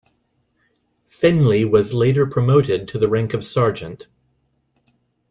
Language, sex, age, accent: English, male, 40-49, United States English